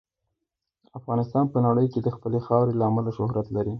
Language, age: Pashto, 19-29